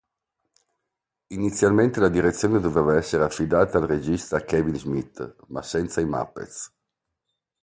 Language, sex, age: Italian, male, 50-59